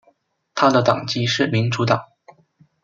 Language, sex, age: Chinese, male, 19-29